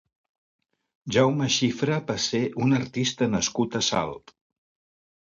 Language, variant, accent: Catalan, Central, Barcelonès